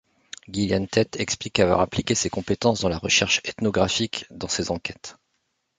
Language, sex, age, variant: French, male, 40-49, Français de métropole